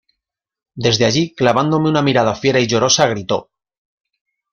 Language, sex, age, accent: Spanish, male, 50-59, España: Norte peninsular (Asturias, Castilla y León, Cantabria, País Vasco, Navarra, Aragón, La Rioja, Guadalajara, Cuenca)